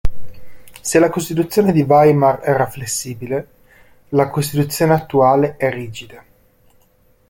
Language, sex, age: Italian, male, 40-49